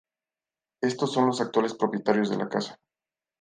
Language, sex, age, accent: Spanish, male, 19-29, México